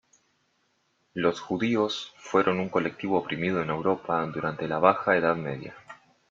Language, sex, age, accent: Spanish, male, 19-29, Rioplatense: Argentina, Uruguay, este de Bolivia, Paraguay